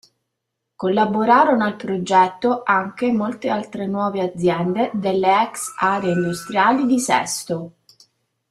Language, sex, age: Italian, male, 30-39